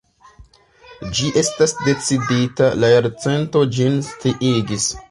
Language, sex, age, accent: Esperanto, male, 19-29, Internacia